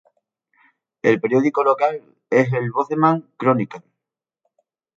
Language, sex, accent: Spanish, male, España: Sur peninsular (Andalucia, Extremadura, Murcia)